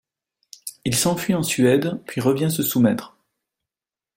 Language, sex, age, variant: French, male, 30-39, Français de métropole